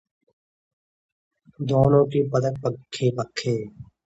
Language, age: Hindi, 19-29